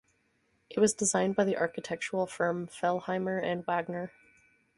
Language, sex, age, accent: English, female, 30-39, United States English